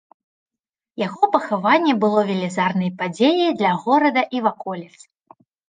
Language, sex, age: Belarusian, female, 19-29